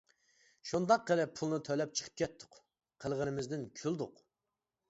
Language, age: Uyghur, 19-29